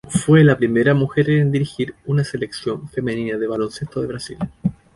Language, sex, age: Spanish, male, 30-39